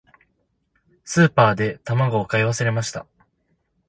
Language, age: Japanese, 19-29